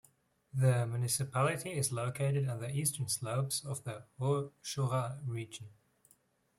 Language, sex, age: English, male, 19-29